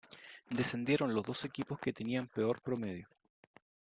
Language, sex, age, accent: Spanish, male, 30-39, Chileno: Chile, Cuyo